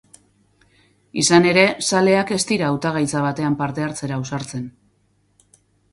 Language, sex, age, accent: Basque, female, 40-49, Mendebalekoa (Araba, Bizkaia, Gipuzkoako mendebaleko herri batzuk)